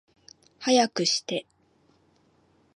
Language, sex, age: Japanese, female, 19-29